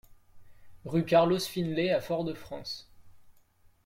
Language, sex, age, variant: French, male, 19-29, Français de métropole